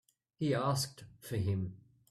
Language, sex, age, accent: English, male, 40-49, Australian English